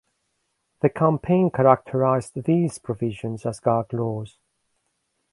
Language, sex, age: English, male, 50-59